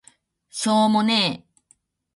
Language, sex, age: Japanese, female, 40-49